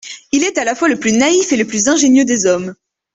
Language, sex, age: French, female, 19-29